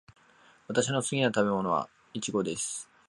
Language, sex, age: Japanese, male, 19-29